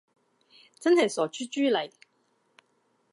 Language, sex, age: Cantonese, female, 60-69